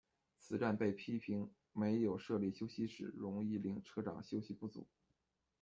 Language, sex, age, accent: Chinese, male, 30-39, 出生地：北京市